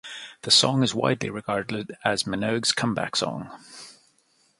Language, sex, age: English, male, 40-49